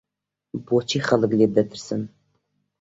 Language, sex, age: Central Kurdish, female, under 19